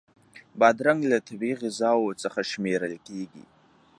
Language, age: Pashto, under 19